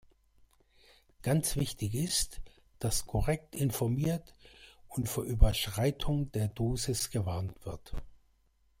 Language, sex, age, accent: German, male, 60-69, Deutschland Deutsch